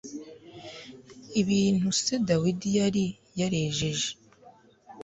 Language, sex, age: Kinyarwanda, female, under 19